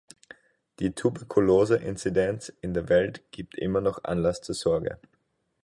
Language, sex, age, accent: German, male, 19-29, Österreichisches Deutsch